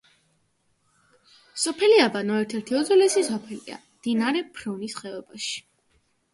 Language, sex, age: Georgian, female, under 19